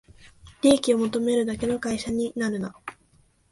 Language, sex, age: Japanese, female, 19-29